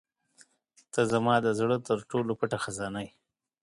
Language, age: Pashto, 30-39